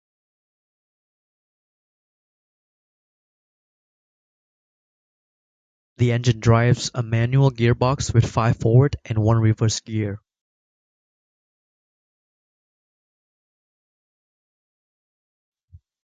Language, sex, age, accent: English, male, 19-29, United States English